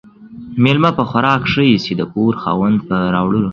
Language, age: Pashto, under 19